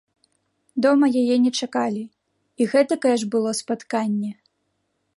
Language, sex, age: Belarusian, female, 19-29